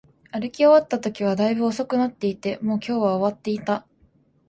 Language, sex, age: Japanese, female, 19-29